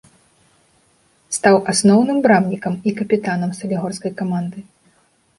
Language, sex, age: Belarusian, female, 19-29